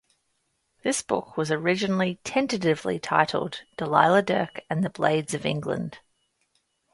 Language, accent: English, Australian English